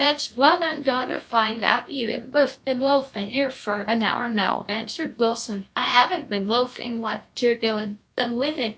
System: TTS, GlowTTS